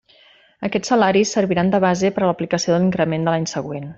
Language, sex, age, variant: Catalan, female, 40-49, Central